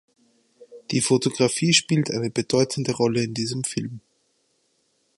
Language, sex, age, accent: German, male, 30-39, Österreichisches Deutsch